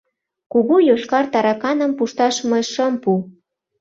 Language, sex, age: Mari, female, 19-29